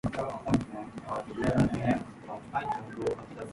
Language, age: English, 30-39